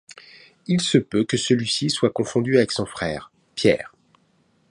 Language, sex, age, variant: French, male, 40-49, Français de métropole